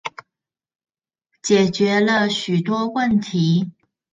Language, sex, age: Chinese, female, 30-39